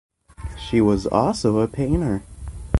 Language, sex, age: English, male, under 19